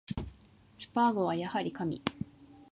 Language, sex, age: Japanese, female, 19-29